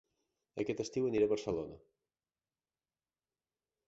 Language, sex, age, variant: Catalan, male, 30-39, Central